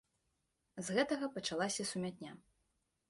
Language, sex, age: Belarusian, female, under 19